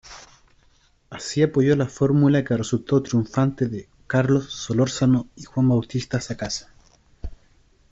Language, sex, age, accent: Spanish, male, 30-39, Chileno: Chile, Cuyo